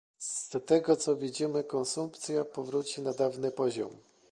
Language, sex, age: Polish, male, 30-39